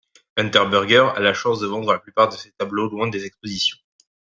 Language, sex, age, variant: French, male, 19-29, Français de métropole